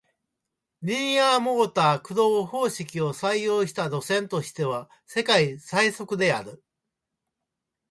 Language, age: Japanese, 70-79